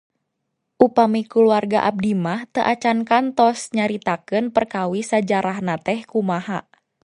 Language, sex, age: Sundanese, female, 19-29